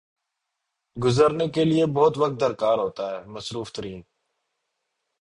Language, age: Urdu, 30-39